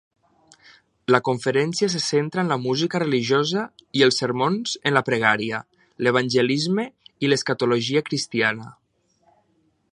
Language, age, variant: Catalan, 30-39, Septentrional